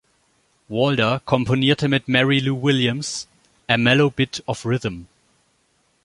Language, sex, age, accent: German, male, 19-29, Deutschland Deutsch